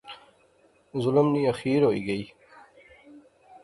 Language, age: Pahari-Potwari, 40-49